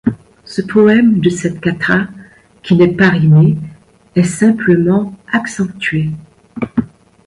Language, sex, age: French, female, 60-69